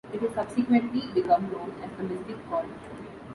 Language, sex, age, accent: English, female, 19-29, India and South Asia (India, Pakistan, Sri Lanka)